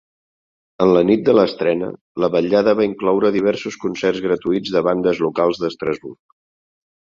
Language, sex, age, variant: Catalan, male, 50-59, Central